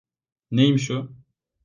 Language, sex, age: Turkish, male, 19-29